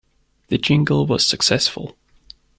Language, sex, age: English, male, 19-29